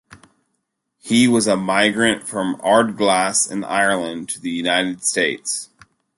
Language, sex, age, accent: English, male, 30-39, United States English